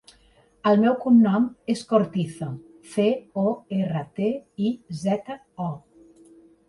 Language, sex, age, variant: Catalan, female, 40-49, Central